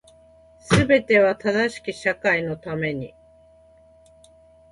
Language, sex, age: Japanese, female, 40-49